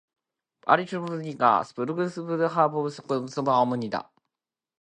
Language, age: Cantonese, 19-29